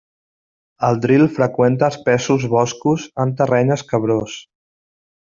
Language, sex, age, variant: Catalan, male, 30-39, Central